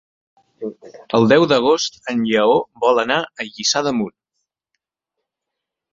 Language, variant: Catalan, Central